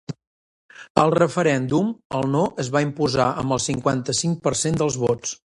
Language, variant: Catalan, Central